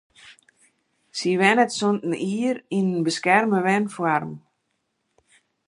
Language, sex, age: Western Frisian, female, 50-59